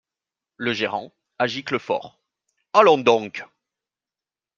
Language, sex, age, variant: French, male, 19-29, Français de métropole